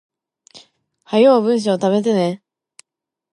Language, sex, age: Japanese, female, 19-29